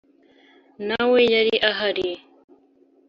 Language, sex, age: Kinyarwanda, female, 19-29